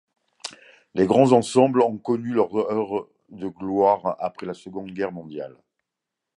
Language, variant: French, Français de métropole